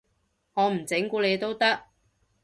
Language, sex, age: Cantonese, female, 30-39